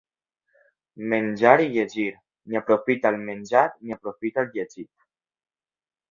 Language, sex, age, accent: Catalan, male, under 19, valencià